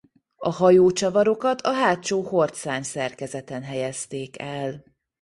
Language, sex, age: Hungarian, female, 30-39